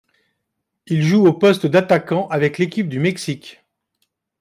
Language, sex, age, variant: French, male, 50-59, Français de métropole